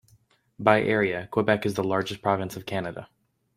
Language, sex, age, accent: English, male, 19-29, United States English